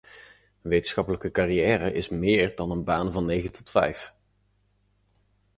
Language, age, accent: Dutch, 30-39, Nederlands Nederlands